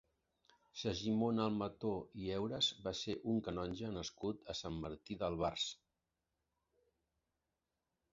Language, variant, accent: Catalan, Central, central